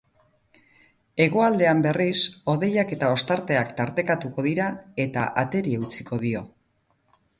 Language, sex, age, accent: Basque, female, 50-59, Mendebalekoa (Araba, Bizkaia, Gipuzkoako mendebaleko herri batzuk)